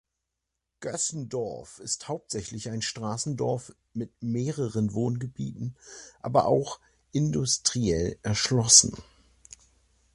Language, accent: German, Deutschland Deutsch